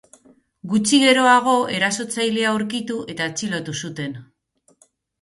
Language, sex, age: Basque, female, 40-49